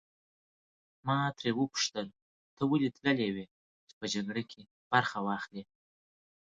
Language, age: Pashto, 30-39